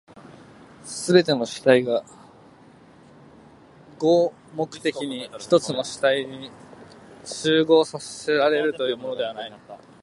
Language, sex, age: Japanese, male, 19-29